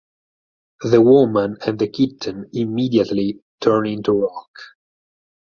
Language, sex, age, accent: English, male, 19-29, Italian